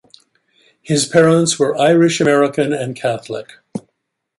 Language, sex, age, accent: English, male, 80-89, United States English